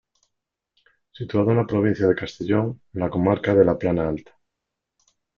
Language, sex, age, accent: Spanish, male, 40-49, España: Norte peninsular (Asturias, Castilla y León, Cantabria, País Vasco, Navarra, Aragón, La Rioja, Guadalajara, Cuenca)